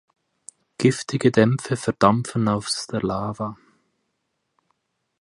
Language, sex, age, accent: German, male, 30-39, Schweizerdeutsch